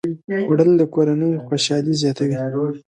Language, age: Pashto, 30-39